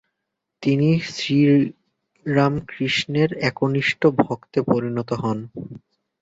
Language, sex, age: Bengali, male, 19-29